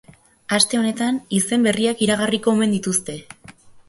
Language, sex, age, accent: Basque, female, 19-29, Erdialdekoa edo Nafarra (Gipuzkoa, Nafarroa)